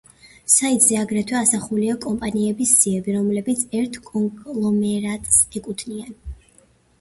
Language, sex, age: Georgian, female, 19-29